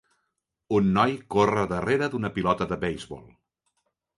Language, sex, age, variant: Catalan, male, 40-49, Central